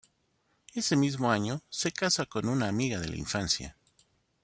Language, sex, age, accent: Spanish, male, 50-59, México